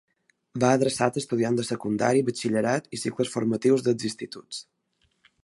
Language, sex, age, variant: Catalan, male, 19-29, Balear